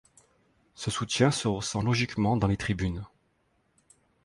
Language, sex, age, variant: French, male, 40-49, Français de métropole